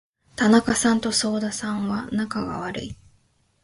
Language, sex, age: Japanese, female, 19-29